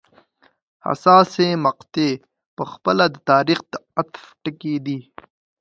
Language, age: Pashto, 19-29